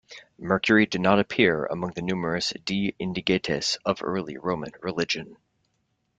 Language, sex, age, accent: English, male, 30-39, United States English